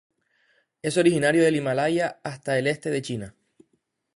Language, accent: Spanish, España: Islas Canarias